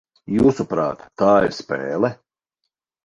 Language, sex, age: Latvian, male, 50-59